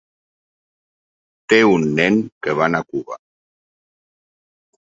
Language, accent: Catalan, aprenent (recent, des del castellà)